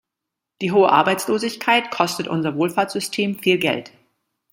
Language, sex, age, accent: German, female, 40-49, Deutschland Deutsch